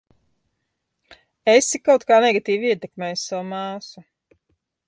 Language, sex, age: Latvian, female, 40-49